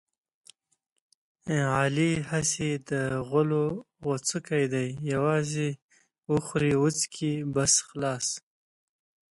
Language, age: Pashto, 30-39